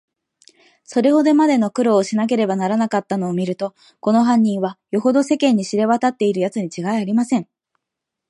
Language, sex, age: Japanese, female, 19-29